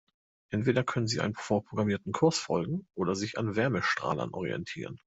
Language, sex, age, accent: German, male, 30-39, Deutschland Deutsch